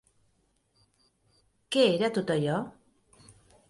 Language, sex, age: Catalan, female, 50-59